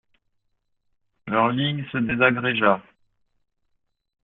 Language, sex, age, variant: French, male, 30-39, Français de métropole